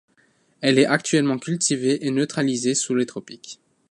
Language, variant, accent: French, Français d'Europe, Français de Belgique